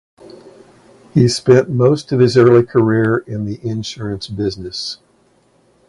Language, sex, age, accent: English, male, 60-69, United States English